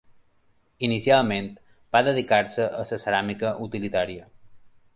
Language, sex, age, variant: Catalan, male, 30-39, Balear